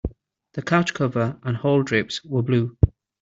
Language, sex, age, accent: English, male, 30-39, England English